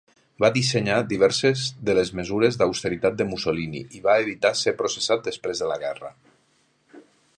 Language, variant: Catalan, Nord-Occidental